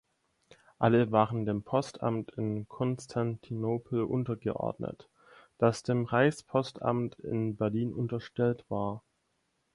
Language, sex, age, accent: German, male, 19-29, Deutschland Deutsch